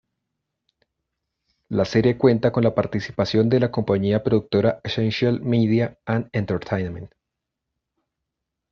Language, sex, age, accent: Spanish, male, 30-39, Andino-Pacífico: Colombia, Perú, Ecuador, oeste de Bolivia y Venezuela andina